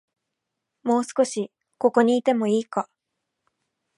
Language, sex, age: Japanese, female, 19-29